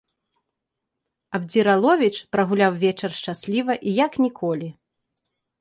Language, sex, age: Belarusian, male, 19-29